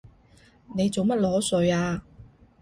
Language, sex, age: Cantonese, female, 30-39